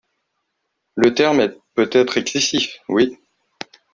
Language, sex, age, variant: French, male, 30-39, Français de métropole